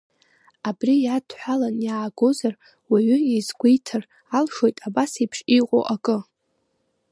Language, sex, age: Abkhazian, female, 19-29